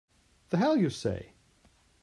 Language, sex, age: English, male, 30-39